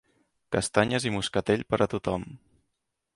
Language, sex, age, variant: Catalan, male, 19-29, Central